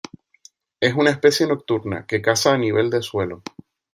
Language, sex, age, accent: Spanish, male, 30-39, España: Islas Canarias